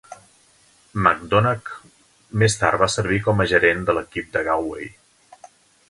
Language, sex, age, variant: Catalan, male, 50-59, Central